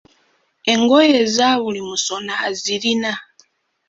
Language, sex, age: Ganda, female, 19-29